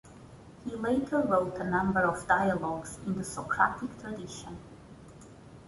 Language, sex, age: English, female, 30-39